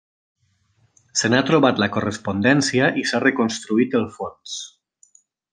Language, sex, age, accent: Catalan, male, 19-29, valencià